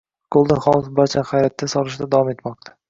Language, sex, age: Uzbek, male, 19-29